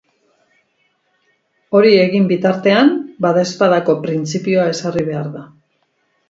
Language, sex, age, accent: Basque, female, 50-59, Mendebalekoa (Araba, Bizkaia, Gipuzkoako mendebaleko herri batzuk)